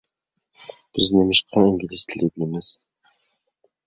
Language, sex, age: Uyghur, male, 19-29